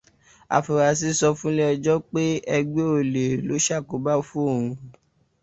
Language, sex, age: Yoruba, male, 19-29